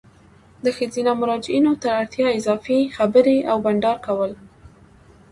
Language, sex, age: Pashto, female, 19-29